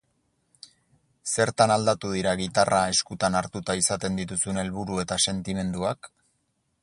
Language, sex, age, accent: Basque, male, 40-49, Erdialdekoa edo Nafarra (Gipuzkoa, Nafarroa)